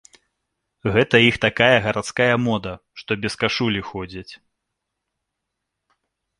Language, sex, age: Belarusian, male, 30-39